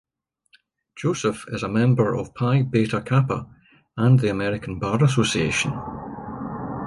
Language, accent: English, Scottish English